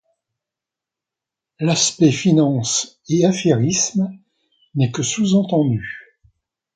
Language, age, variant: French, 60-69, Français de métropole